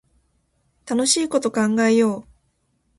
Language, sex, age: Japanese, female, 19-29